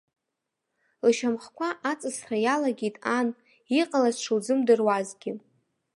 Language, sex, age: Abkhazian, female, 19-29